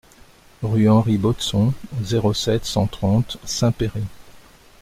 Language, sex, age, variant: French, male, 60-69, Français de métropole